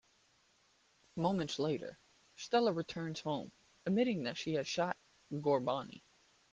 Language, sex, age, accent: English, male, 19-29, United States English